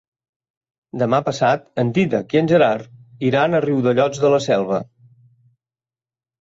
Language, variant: Catalan, Central